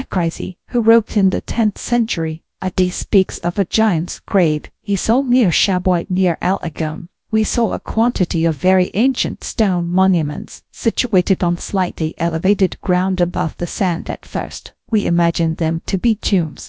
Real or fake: fake